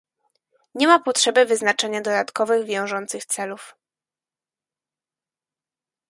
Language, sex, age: Polish, female, 19-29